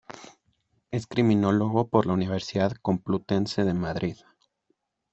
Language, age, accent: Spanish, under 19, México